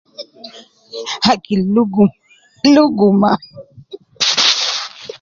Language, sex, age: Nubi, female, 60-69